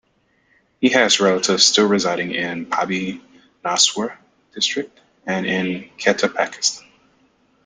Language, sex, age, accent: English, male, 30-39, United States English